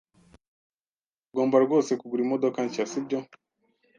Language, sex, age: Kinyarwanda, male, 19-29